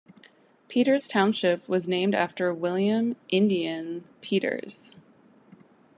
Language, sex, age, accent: English, female, 30-39, United States English